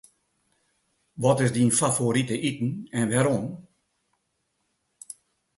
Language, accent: Western Frisian, Klaaifrysk